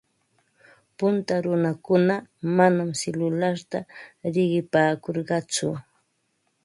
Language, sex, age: Ambo-Pasco Quechua, female, 60-69